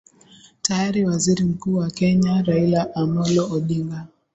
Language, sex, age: Swahili, female, 19-29